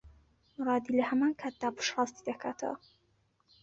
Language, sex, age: Central Kurdish, female, 19-29